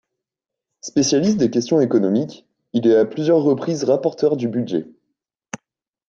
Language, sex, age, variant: French, male, 19-29, Français de métropole